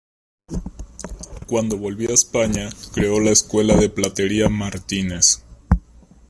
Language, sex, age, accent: Spanish, male, 19-29, México